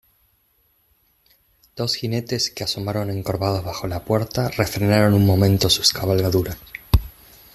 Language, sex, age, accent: Spanish, male, 30-39, Rioplatense: Argentina, Uruguay, este de Bolivia, Paraguay